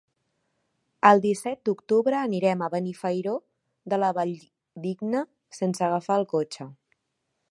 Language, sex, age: Catalan, female, 19-29